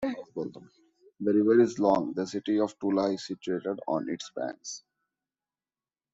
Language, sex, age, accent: English, male, 30-39, India and South Asia (India, Pakistan, Sri Lanka)